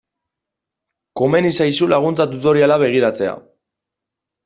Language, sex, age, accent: Basque, male, 19-29, Mendebalekoa (Araba, Bizkaia, Gipuzkoako mendebaleko herri batzuk)